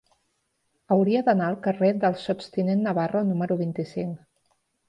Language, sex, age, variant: Catalan, female, 40-49, Central